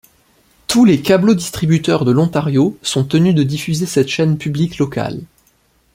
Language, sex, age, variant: French, male, 19-29, Français de métropole